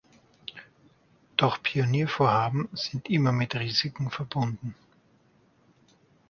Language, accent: German, Österreichisches Deutsch